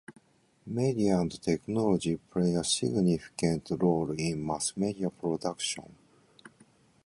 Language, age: English, 50-59